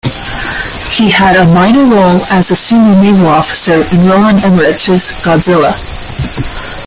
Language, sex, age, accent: English, female, 30-39, Canadian English